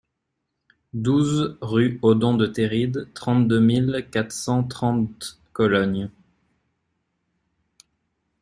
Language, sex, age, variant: French, male, 19-29, Français de métropole